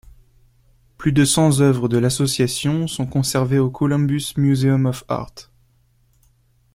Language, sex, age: French, male, 19-29